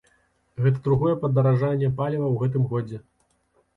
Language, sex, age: Belarusian, male, 30-39